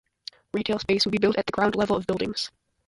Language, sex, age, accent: English, female, under 19, United States English